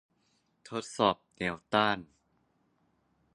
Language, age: Thai, 30-39